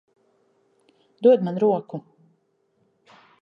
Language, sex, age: Latvian, female, 40-49